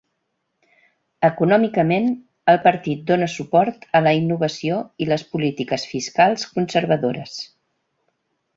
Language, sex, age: Catalan, female, 60-69